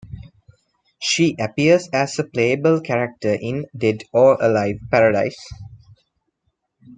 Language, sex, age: English, male, 19-29